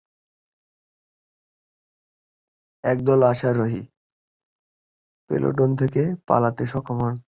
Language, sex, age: Bengali, male, 19-29